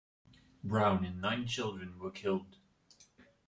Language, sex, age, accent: English, male, 30-39, England English